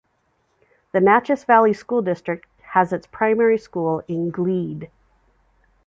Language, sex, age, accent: English, female, 50-59, United States English